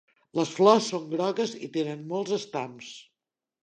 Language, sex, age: Catalan, female, 60-69